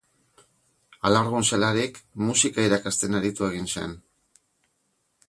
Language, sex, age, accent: Basque, male, 50-59, Mendebalekoa (Araba, Bizkaia, Gipuzkoako mendebaleko herri batzuk)